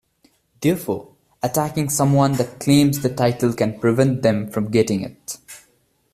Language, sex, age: English, male, 19-29